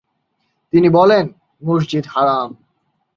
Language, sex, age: Bengali, male, 19-29